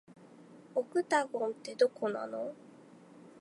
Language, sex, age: Japanese, female, 19-29